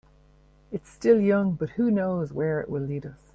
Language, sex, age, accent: English, female, 50-59, Irish English